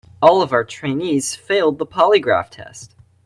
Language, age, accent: English, 19-29, United States English